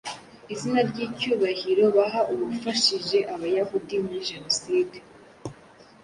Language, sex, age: Kinyarwanda, female, under 19